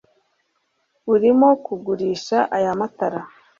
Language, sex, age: Kinyarwanda, female, 30-39